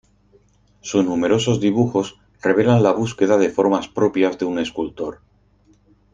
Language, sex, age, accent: Spanish, male, 50-59, España: Norte peninsular (Asturias, Castilla y León, Cantabria, País Vasco, Navarra, Aragón, La Rioja, Guadalajara, Cuenca)